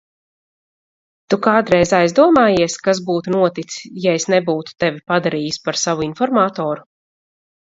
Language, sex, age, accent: Latvian, female, 30-39, Vidus dialekts